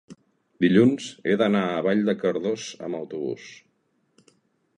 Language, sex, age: Catalan, male, 40-49